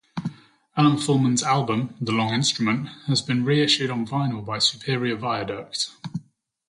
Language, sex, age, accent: English, male, 30-39, England English